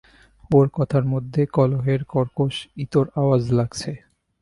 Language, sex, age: Bengali, male, 19-29